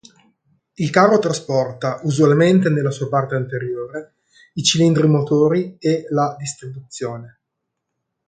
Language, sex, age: Italian, male, 40-49